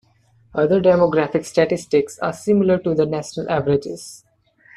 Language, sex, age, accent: English, male, 19-29, India and South Asia (India, Pakistan, Sri Lanka)